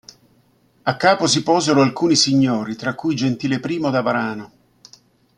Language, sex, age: Italian, male, 60-69